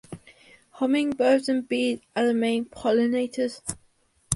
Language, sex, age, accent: English, female, under 19, England English